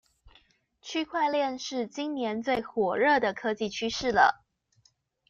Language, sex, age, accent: Chinese, female, 30-39, 出生地：臺中市